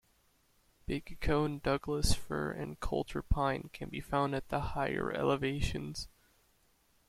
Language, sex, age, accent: English, male, 19-29, United States English